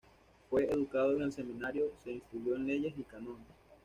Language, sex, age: Spanish, male, 19-29